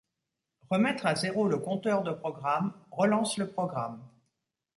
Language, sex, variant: French, female, Français de métropole